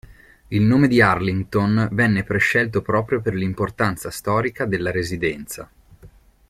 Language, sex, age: Italian, male, 30-39